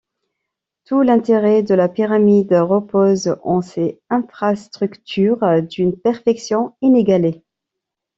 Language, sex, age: French, female, 30-39